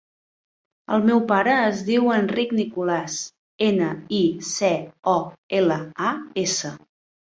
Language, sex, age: Catalan, female, 30-39